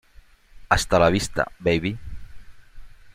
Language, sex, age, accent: Spanish, male, 30-39, Caribe: Cuba, Venezuela, Puerto Rico, República Dominicana, Panamá, Colombia caribeña, México caribeño, Costa del golfo de México